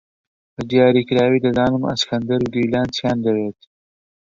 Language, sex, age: Central Kurdish, male, 30-39